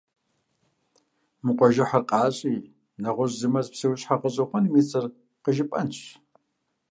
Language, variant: Kabardian, Адыгэбзэ (Къэбэрдей, Кирил, псоми зэдай)